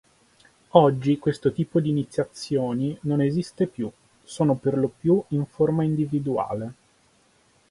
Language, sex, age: Italian, male, 30-39